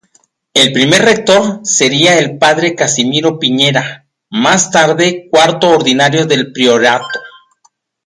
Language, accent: Spanish, México